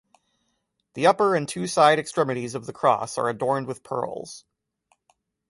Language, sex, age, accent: English, male, 30-39, United States English